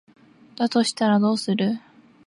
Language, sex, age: Japanese, female, 19-29